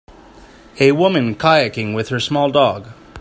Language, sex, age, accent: English, male, 40-49, Canadian English